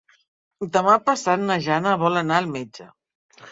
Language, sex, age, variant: Catalan, female, 50-59, Central